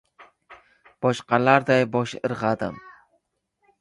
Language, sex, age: Uzbek, male, 30-39